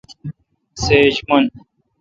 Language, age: Kalkoti, 19-29